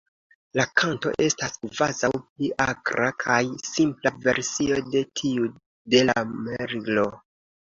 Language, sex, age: Esperanto, male, 19-29